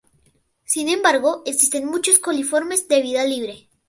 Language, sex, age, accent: Spanish, male, under 19, Andino-Pacífico: Colombia, Perú, Ecuador, oeste de Bolivia y Venezuela andina